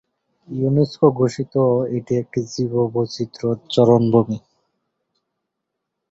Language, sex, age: Bengali, male, 30-39